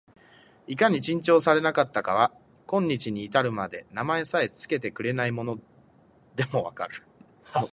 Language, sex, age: Japanese, male, 19-29